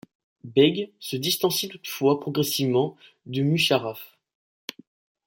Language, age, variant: French, 19-29, Français de métropole